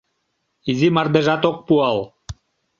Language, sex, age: Mari, male, 50-59